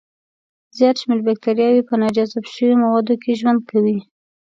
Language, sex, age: Pashto, female, 19-29